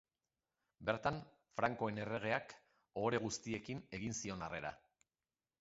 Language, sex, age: Basque, male, 40-49